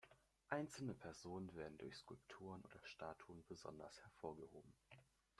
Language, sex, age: German, male, under 19